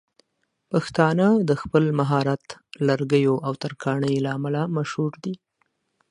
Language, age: Pashto, 19-29